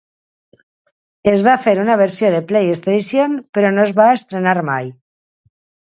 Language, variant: Catalan, Balear